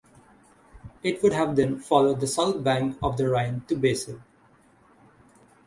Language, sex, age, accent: English, male, under 19, Canadian English; India and South Asia (India, Pakistan, Sri Lanka)